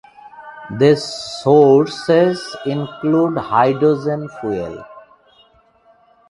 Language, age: English, 40-49